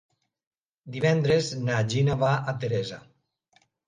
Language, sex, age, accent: Catalan, male, 60-69, valencià